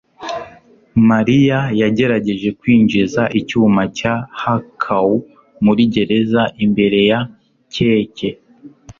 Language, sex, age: Kinyarwanda, male, 19-29